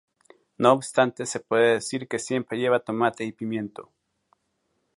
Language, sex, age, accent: Spanish, male, 40-49, América central